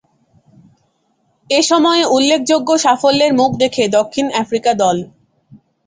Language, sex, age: Bengali, female, under 19